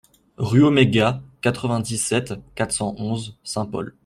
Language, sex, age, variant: French, male, 19-29, Français de métropole